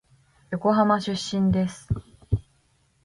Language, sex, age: Japanese, female, 19-29